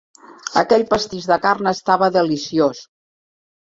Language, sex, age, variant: Catalan, female, 50-59, Central